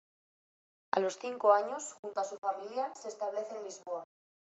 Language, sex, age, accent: Spanish, female, 19-29, España: Norte peninsular (Asturias, Castilla y León, Cantabria, País Vasco, Navarra, Aragón, La Rioja, Guadalajara, Cuenca)